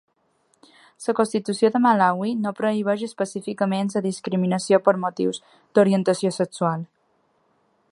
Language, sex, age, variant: Catalan, female, 19-29, Balear